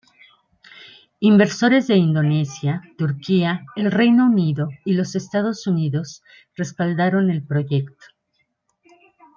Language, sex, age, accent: Spanish, female, 50-59, México